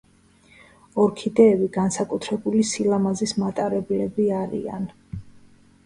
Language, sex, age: Georgian, female, 40-49